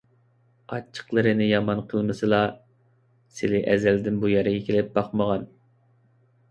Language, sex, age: Uyghur, male, 19-29